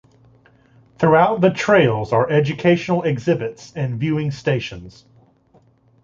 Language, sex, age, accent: English, male, 30-39, United States English